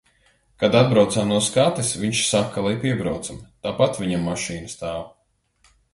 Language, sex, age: Latvian, male, 30-39